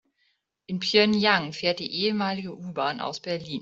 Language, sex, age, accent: German, female, 30-39, Deutschland Deutsch